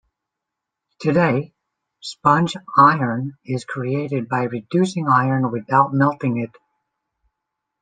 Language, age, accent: English, 30-39, United States English